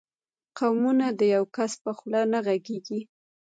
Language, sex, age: Pashto, female, 19-29